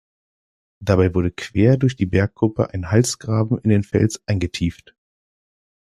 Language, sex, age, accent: German, male, 19-29, Deutschland Deutsch